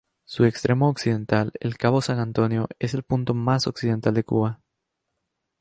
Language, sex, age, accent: Spanish, male, 19-29, América central